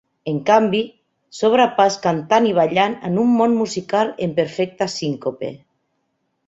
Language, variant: Catalan, Central